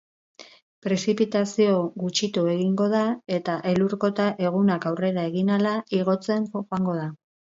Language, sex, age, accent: Basque, female, 50-59, Mendebalekoa (Araba, Bizkaia, Gipuzkoako mendebaleko herri batzuk)